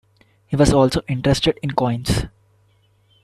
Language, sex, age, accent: English, male, 19-29, India and South Asia (India, Pakistan, Sri Lanka)